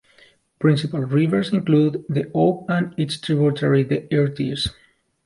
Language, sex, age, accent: English, male, 19-29, England English